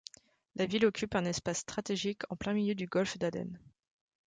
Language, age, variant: French, 30-39, Français de métropole